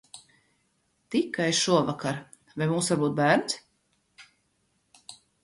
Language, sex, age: Latvian, female, 50-59